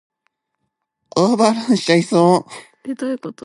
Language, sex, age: Japanese, female, 19-29